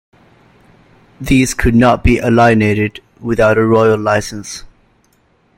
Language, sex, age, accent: English, male, 19-29, England English